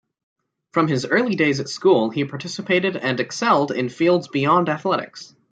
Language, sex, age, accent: English, male, under 19, United States English